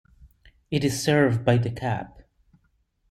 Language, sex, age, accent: English, male, 30-39, United States English